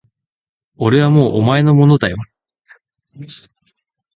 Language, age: Japanese, 19-29